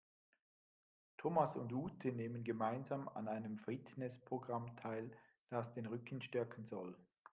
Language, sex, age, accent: German, male, 50-59, Schweizerdeutsch